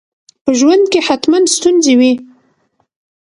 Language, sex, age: Pashto, female, 30-39